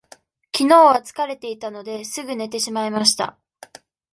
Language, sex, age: Japanese, female, 19-29